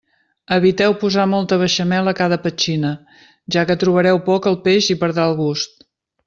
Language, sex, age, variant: Catalan, female, 50-59, Central